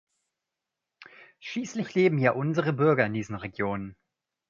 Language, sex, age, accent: German, male, 30-39, Deutschland Deutsch